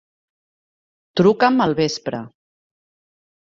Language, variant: Catalan, Central